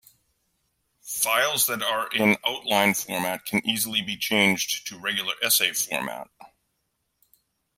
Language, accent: English, United States English